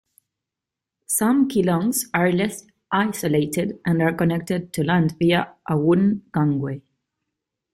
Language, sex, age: English, female, 30-39